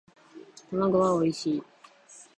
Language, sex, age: Japanese, female, under 19